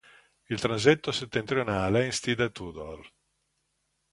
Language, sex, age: Italian, male, 50-59